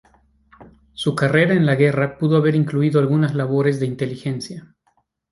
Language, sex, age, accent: Spanish, male, 30-39, México